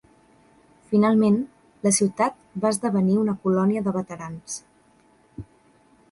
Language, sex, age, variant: Catalan, female, 19-29, Central